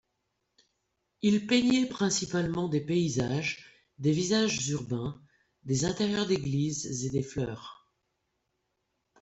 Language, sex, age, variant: French, female, 60-69, Français de métropole